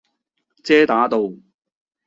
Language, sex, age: Cantonese, male, 40-49